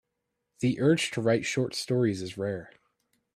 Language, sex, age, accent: English, male, under 19, United States English